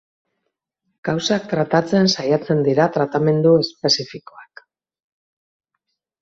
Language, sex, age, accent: Basque, female, 50-59, Mendebalekoa (Araba, Bizkaia, Gipuzkoako mendebaleko herri batzuk)